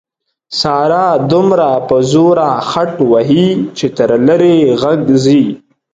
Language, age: Pashto, 19-29